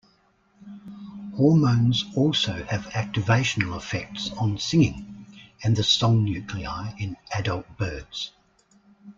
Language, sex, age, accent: English, male, 60-69, Australian English